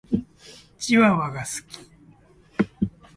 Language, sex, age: Japanese, male, 30-39